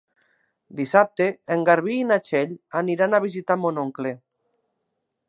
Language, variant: Catalan, Nord-Occidental